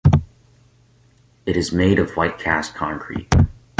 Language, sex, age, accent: English, male, 19-29, United States English